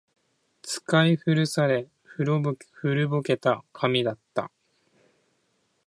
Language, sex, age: Japanese, male, 19-29